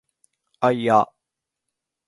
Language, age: Japanese, 40-49